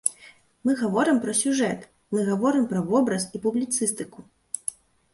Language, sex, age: Belarusian, female, 30-39